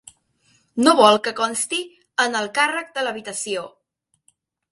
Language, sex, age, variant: Catalan, female, under 19, Central